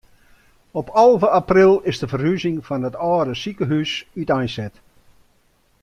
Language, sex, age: Western Frisian, male, 60-69